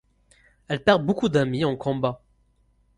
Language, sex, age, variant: French, male, 19-29, Français du nord de l'Afrique